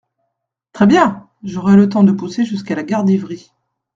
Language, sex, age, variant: French, female, 40-49, Français de métropole